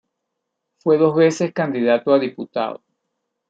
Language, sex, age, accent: Spanish, male, 50-59, Caribe: Cuba, Venezuela, Puerto Rico, República Dominicana, Panamá, Colombia caribeña, México caribeño, Costa del golfo de México